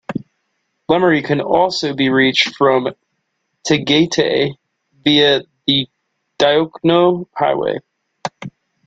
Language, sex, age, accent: English, male, 19-29, United States English